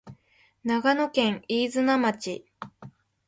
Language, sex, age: Japanese, female, 19-29